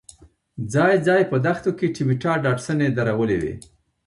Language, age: Pashto, 50-59